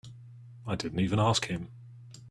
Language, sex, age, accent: English, male, 30-39, England English